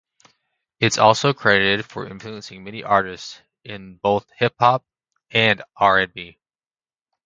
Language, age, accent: English, 19-29, United States English